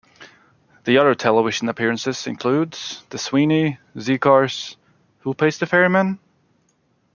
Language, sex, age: English, male, 30-39